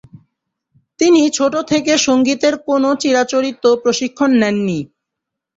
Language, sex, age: Bengali, male, 19-29